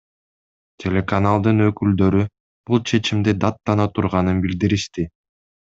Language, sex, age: Kyrgyz, male, 19-29